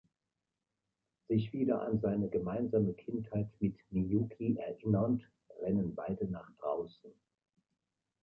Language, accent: German, Deutschland Deutsch